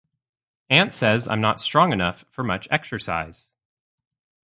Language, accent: English, United States English